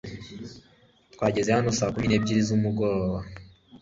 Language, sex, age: Kinyarwanda, male, 19-29